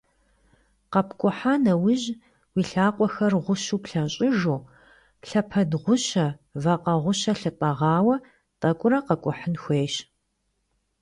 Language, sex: Kabardian, female